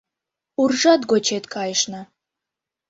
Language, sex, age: Mari, female, under 19